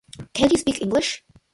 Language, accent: English, United States English